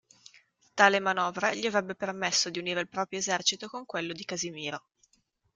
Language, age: Italian, 19-29